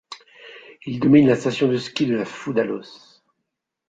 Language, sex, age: French, male, 60-69